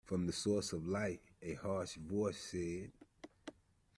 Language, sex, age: English, male, 50-59